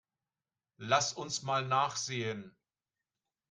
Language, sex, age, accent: German, male, 60-69, Deutschland Deutsch